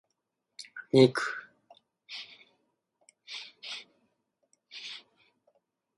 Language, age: Japanese, 40-49